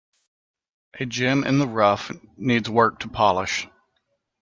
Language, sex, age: English, male, 40-49